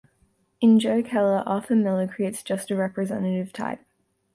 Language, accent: English, Australian English